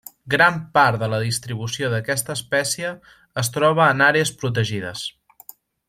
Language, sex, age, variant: Catalan, male, 19-29, Central